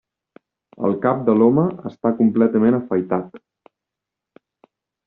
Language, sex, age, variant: Catalan, male, 19-29, Central